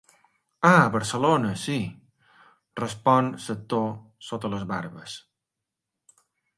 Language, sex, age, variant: Catalan, male, 40-49, Balear